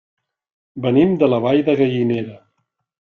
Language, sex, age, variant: Catalan, male, 50-59, Central